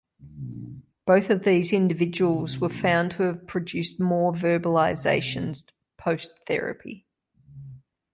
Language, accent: English, Australian English